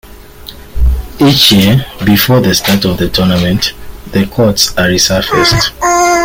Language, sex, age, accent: English, male, 30-39, Southern African (South Africa, Zimbabwe, Namibia)